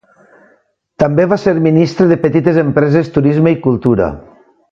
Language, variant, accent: Catalan, Valencià meridional, valencià